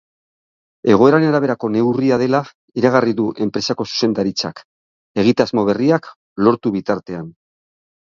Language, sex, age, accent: Basque, male, 60-69, Mendebalekoa (Araba, Bizkaia, Gipuzkoako mendebaleko herri batzuk)